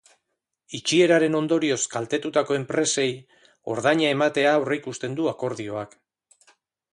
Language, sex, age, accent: Basque, male, 40-49, Erdialdekoa edo Nafarra (Gipuzkoa, Nafarroa)